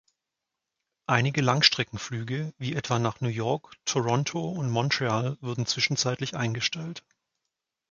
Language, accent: German, Deutschland Deutsch